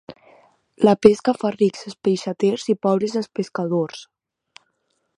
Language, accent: Catalan, valencià